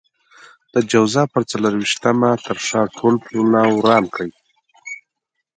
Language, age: Pashto, 19-29